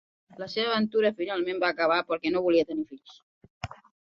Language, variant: Catalan, Central